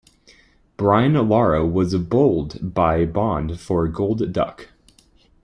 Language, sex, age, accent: English, male, 19-29, United States English